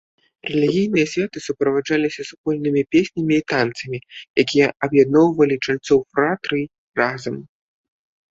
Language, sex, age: Belarusian, male, 30-39